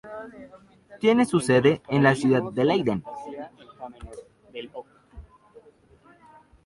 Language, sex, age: Spanish, male, 19-29